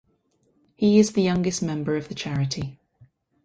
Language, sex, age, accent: English, female, 30-39, England English